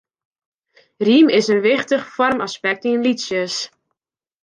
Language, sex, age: Western Frisian, female, 19-29